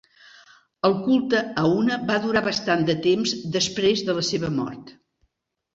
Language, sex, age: Catalan, female, 70-79